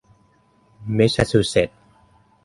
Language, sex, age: Thai, male, 30-39